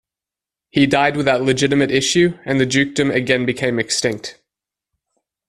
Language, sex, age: English, male, 19-29